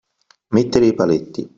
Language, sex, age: Italian, male, 40-49